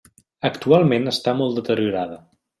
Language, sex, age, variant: Catalan, male, 19-29, Central